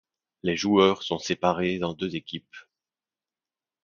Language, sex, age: French, male, 30-39